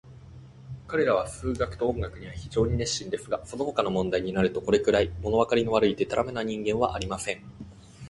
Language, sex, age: Japanese, male, under 19